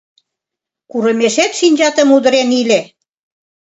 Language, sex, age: Mari, female, 19-29